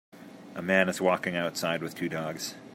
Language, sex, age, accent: English, male, 30-39, Canadian English